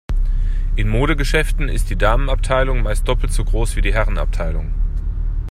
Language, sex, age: German, male, 30-39